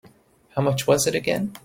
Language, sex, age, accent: English, male, 40-49, United States English